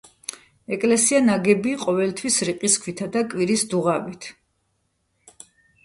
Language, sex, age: Georgian, female, 40-49